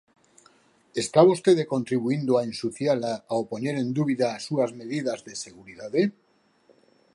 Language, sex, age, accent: Galician, male, 50-59, Normativo (estándar)